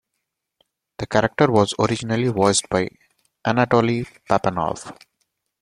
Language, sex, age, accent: English, male, 30-39, India and South Asia (India, Pakistan, Sri Lanka)